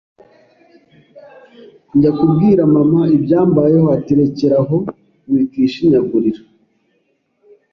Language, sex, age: Kinyarwanda, male, 30-39